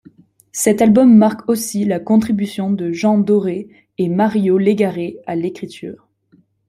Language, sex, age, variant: French, female, 19-29, Français de métropole